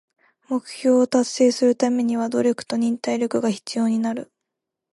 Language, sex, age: Japanese, female, 19-29